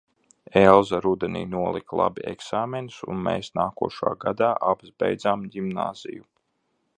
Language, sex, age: Latvian, male, 30-39